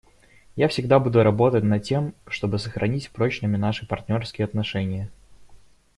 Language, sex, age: Russian, male, 19-29